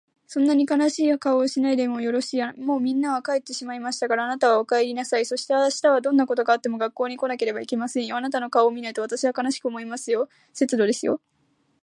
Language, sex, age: Japanese, female, under 19